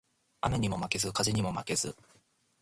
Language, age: Japanese, 19-29